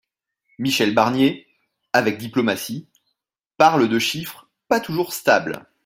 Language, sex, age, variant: French, male, 30-39, Français de métropole